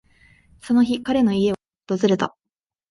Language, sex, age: Japanese, female, under 19